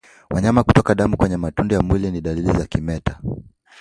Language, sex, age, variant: Swahili, male, 19-29, Kiswahili cha Bara ya Kenya